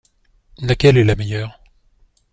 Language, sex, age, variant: French, male, 50-59, Français de métropole